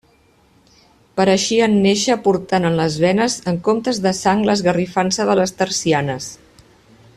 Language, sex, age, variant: Catalan, female, 50-59, Central